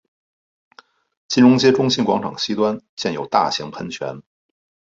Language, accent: Chinese, 出生地：北京市